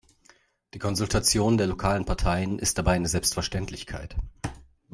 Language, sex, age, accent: German, male, 30-39, Deutschland Deutsch